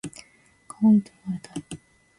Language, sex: Japanese, female